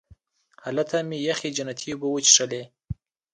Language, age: Pashto, under 19